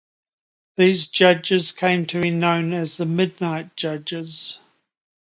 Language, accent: English, New Zealand English